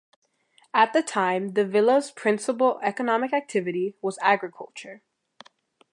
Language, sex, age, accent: English, female, under 19, United States English